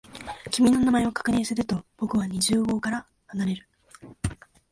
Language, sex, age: Japanese, female, 19-29